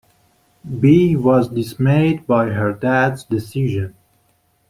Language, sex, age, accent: English, male, 19-29, United States English